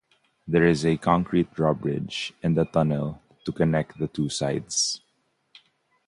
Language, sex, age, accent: English, male, 19-29, Filipino